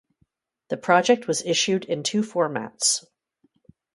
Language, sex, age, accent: English, female, 60-69, United States English